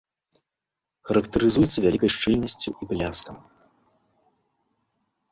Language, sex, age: Belarusian, male, 30-39